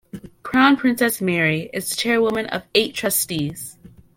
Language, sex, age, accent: English, female, under 19, United States English